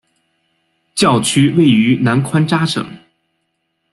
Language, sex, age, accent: Chinese, male, 30-39, 出生地：北京市